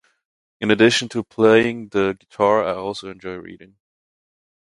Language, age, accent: English, 19-29, United States English